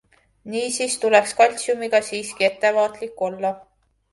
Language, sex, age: Estonian, female, 19-29